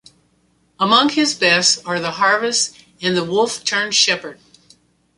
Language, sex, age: English, female, 70-79